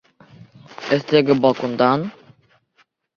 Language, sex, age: Bashkir, male, under 19